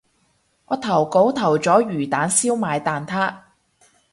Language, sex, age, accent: Cantonese, female, 30-39, 广州音